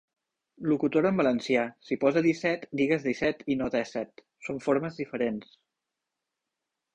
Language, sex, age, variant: Catalan, male, 19-29, Central